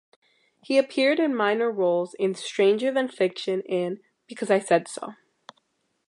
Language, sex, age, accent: English, female, under 19, United States English